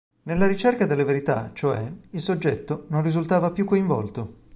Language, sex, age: Italian, male, 40-49